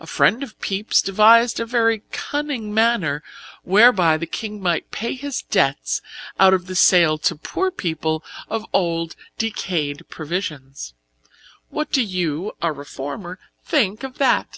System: none